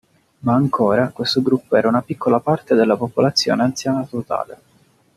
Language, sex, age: Italian, male, 19-29